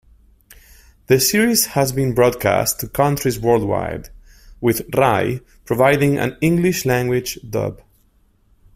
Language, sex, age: English, male, 30-39